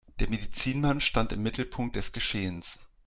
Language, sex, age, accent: German, male, 40-49, Deutschland Deutsch